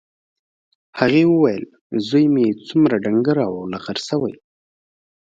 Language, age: Pashto, 19-29